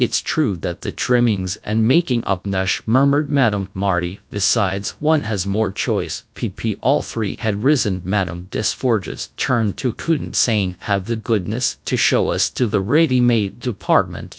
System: TTS, GradTTS